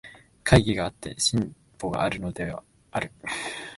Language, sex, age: Japanese, male, 19-29